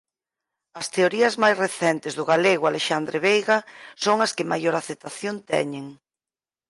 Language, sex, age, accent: Galician, female, 50-59, Central (sen gheada)